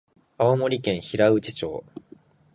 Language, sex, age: Japanese, male, 19-29